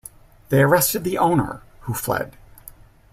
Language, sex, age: English, male, 40-49